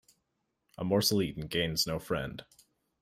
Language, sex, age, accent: English, male, 19-29, Canadian English